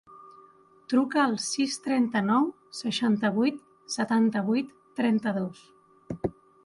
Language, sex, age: Catalan, female, 30-39